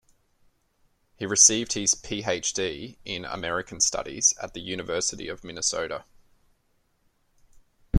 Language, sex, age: English, male, 30-39